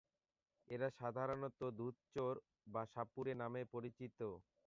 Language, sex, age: Bengali, male, 19-29